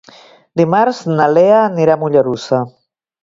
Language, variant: Catalan, Septentrional